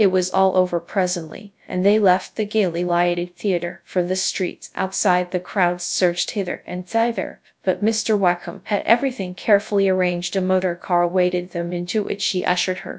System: TTS, GradTTS